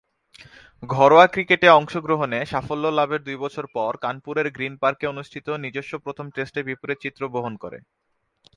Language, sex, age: Bengali, male, 19-29